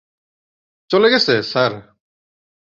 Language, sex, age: Bengali, male, 30-39